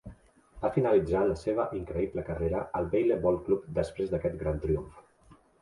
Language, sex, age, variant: Catalan, male, 40-49, Central